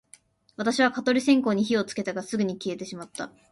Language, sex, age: Japanese, female, 19-29